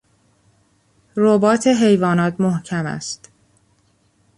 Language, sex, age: Persian, female, 19-29